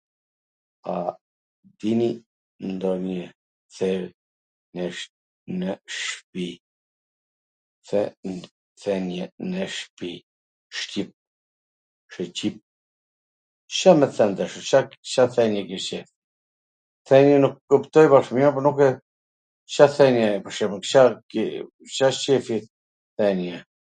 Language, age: Gheg Albanian, 50-59